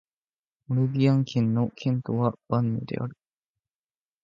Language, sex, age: Japanese, male, 19-29